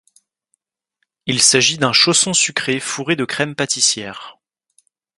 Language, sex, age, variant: French, male, 19-29, Français de métropole